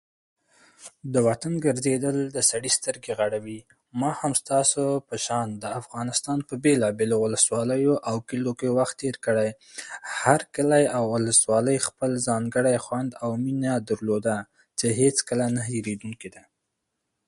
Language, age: Pashto, 19-29